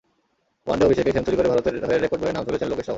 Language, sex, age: Bengali, male, 19-29